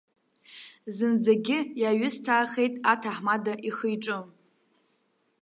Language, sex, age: Abkhazian, female, 19-29